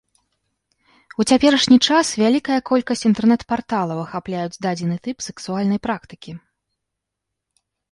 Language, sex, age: Belarusian, female, 19-29